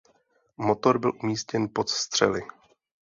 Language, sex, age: Czech, male, 30-39